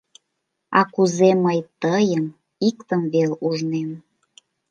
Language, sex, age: Mari, female, 19-29